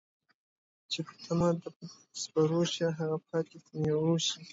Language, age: Pashto, 19-29